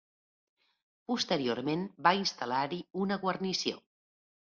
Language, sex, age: Catalan, female, 40-49